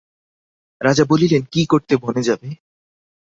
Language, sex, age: Bengali, male, 19-29